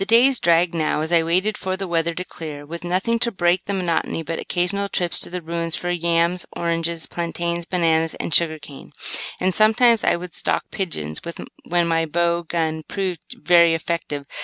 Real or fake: real